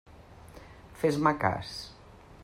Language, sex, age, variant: Catalan, female, 50-59, Central